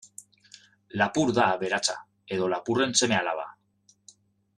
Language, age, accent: Basque, 40-49, Erdialdekoa edo Nafarra (Gipuzkoa, Nafarroa)